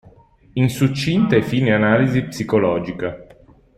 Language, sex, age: Italian, male, 30-39